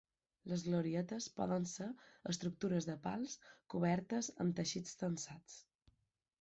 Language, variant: Catalan, Balear